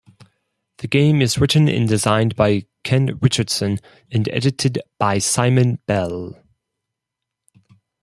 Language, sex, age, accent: English, male, 30-39, United States English